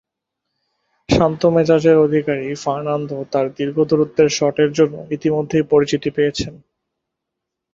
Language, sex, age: Bengali, male, 19-29